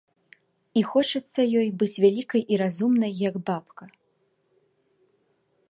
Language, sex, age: Belarusian, female, 19-29